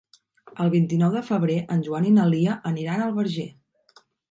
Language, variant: Catalan, Central